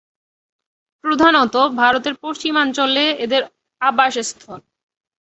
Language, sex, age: Bengali, female, 19-29